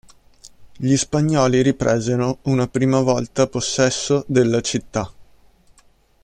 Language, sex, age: Italian, male, 30-39